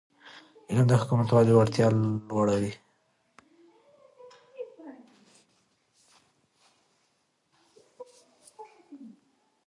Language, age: Pashto, 19-29